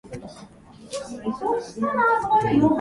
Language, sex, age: Japanese, male, under 19